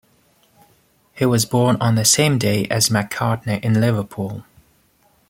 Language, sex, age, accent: English, male, 30-39, United States English